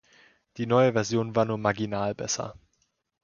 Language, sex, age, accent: German, male, under 19, Deutschland Deutsch